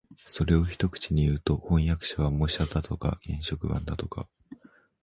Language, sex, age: Japanese, male, 19-29